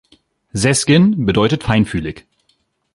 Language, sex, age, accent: German, male, 19-29, Deutschland Deutsch